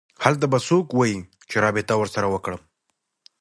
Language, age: Pashto, 19-29